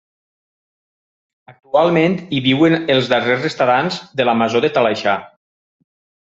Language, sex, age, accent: Catalan, male, 40-49, valencià